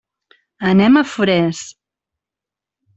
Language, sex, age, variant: Catalan, female, 40-49, Central